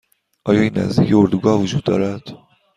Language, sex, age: Persian, male, 30-39